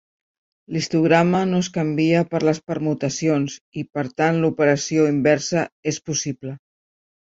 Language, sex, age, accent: Catalan, female, 50-59, Barceloní